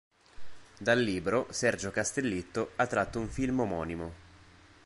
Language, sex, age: Italian, male, 19-29